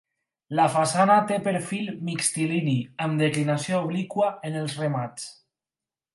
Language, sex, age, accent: Catalan, male, 19-29, valencià